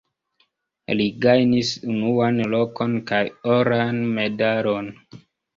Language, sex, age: Esperanto, male, 19-29